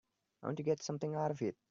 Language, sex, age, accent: English, male, under 19, India and South Asia (India, Pakistan, Sri Lanka)